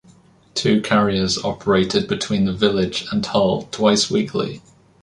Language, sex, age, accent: English, male, 19-29, England English